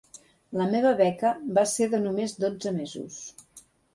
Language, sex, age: Catalan, female, 60-69